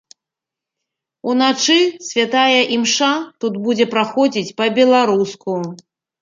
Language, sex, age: Belarusian, female, 40-49